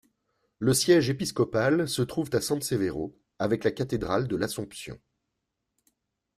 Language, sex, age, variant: French, male, 40-49, Français de métropole